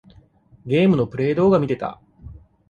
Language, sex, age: Japanese, male, 40-49